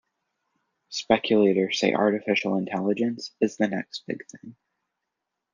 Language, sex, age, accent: English, male, under 19, United States English